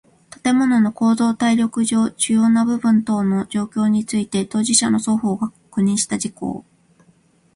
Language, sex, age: Japanese, female, 40-49